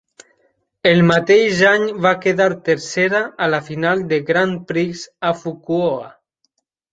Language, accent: Catalan, valencià